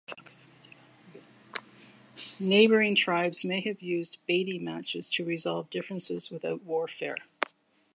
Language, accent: English, Canadian English